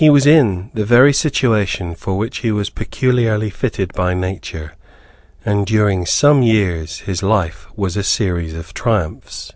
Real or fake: real